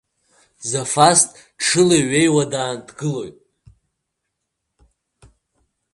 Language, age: Abkhazian, under 19